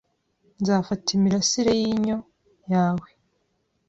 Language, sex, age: Kinyarwanda, female, 19-29